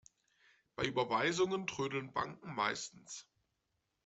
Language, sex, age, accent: German, male, 19-29, Deutschland Deutsch